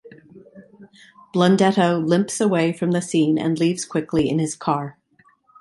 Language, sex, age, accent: English, female, 40-49, United States English